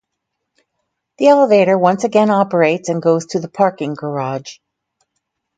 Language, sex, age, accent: English, female, 60-69, United States English